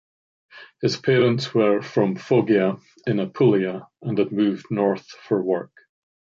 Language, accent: English, Scottish English